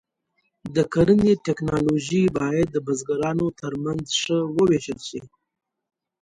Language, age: Pashto, 19-29